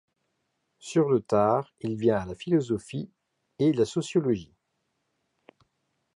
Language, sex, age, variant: French, male, 50-59, Français de métropole